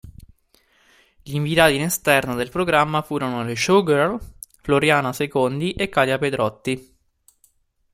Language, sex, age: Italian, male, 19-29